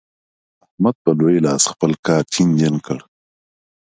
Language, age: Pashto, 19-29